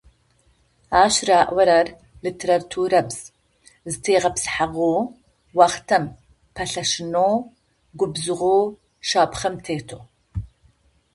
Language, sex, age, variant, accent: Adyghe, female, 50-59, Адыгабзэ (Кирил, пстэумэ зэдыряе), Бжъэдыгъу (Bjeduğ)